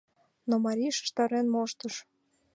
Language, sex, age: Mari, female, 19-29